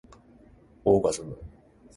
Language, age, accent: Japanese, 30-39, 関西